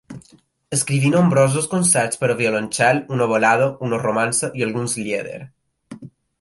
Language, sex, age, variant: Catalan, male, under 19, Balear